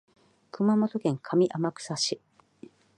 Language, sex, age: Japanese, female, 50-59